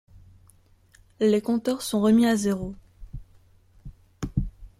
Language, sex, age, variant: French, female, 19-29, Français de métropole